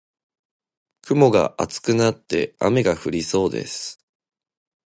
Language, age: Japanese, 19-29